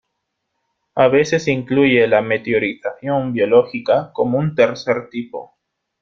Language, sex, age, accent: Spanish, male, 19-29, Andino-Pacífico: Colombia, Perú, Ecuador, oeste de Bolivia y Venezuela andina